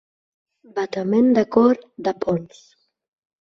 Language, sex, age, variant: Catalan, female, 30-39, Central